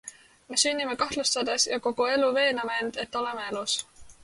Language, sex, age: Estonian, female, 19-29